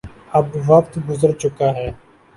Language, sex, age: Urdu, male, 19-29